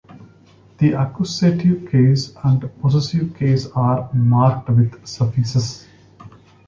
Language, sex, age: English, male, 40-49